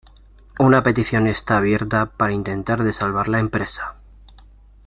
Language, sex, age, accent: Spanish, male, 30-39, España: Centro-Sur peninsular (Madrid, Toledo, Castilla-La Mancha)